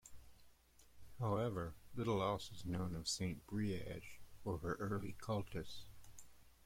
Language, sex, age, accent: English, male, 50-59, United States English